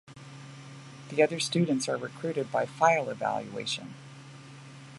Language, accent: English, United States English